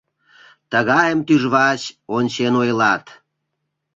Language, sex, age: Mari, male, 40-49